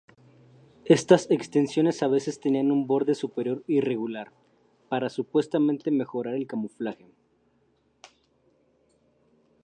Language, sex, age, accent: Spanish, male, 19-29, México